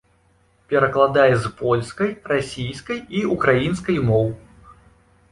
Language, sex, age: Belarusian, male, 19-29